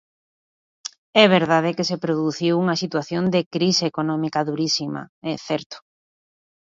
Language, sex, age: Galician, female, 40-49